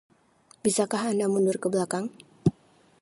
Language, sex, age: Indonesian, female, 19-29